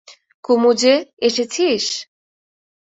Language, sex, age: Bengali, female, 19-29